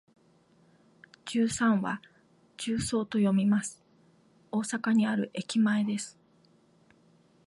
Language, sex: Japanese, female